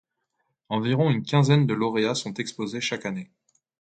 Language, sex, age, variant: French, male, 19-29, Français de métropole